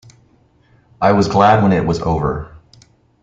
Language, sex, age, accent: English, male, 30-39, United States English